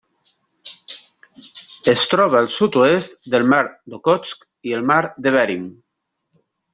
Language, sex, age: Catalan, male, 40-49